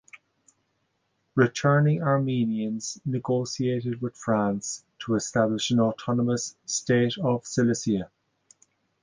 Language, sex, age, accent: English, male, 50-59, Irish English